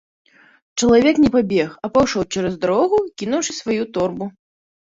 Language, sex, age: Belarusian, female, 19-29